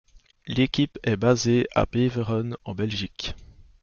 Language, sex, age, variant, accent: French, male, 19-29, Français d'Europe, Français de Belgique